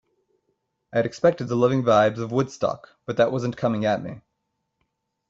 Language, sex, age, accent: English, male, 19-29, United States English